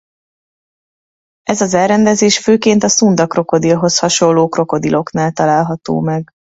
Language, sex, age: Hungarian, female, 30-39